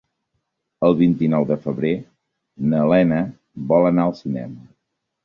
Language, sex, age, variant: Catalan, male, 50-59, Central